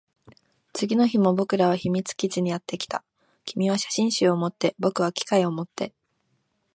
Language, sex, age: Japanese, female, 19-29